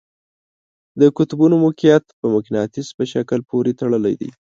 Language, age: Pashto, 19-29